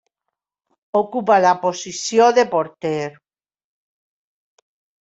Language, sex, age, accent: Catalan, female, 60-69, valencià